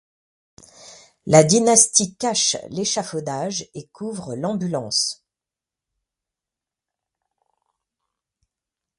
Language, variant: French, Français de métropole